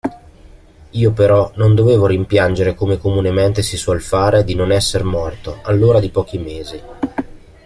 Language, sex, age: Italian, male, 40-49